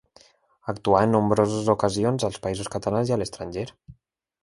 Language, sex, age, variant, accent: Catalan, male, 19-29, Valencià meridional, valencià